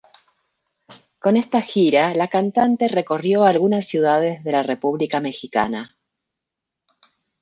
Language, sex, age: Spanish, female, 60-69